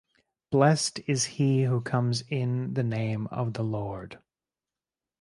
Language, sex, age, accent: English, male, 30-39, Canadian English